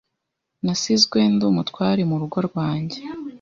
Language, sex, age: Kinyarwanda, female, 19-29